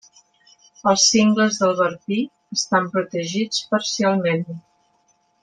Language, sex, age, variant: Catalan, female, 60-69, Central